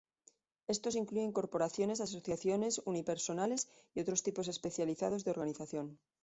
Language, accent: Spanish, España: Centro-Sur peninsular (Madrid, Toledo, Castilla-La Mancha)